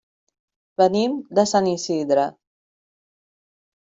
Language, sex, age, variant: Catalan, female, 40-49, Central